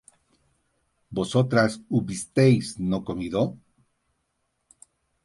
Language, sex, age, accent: Spanish, male, 40-49, Andino-Pacífico: Colombia, Perú, Ecuador, oeste de Bolivia y Venezuela andina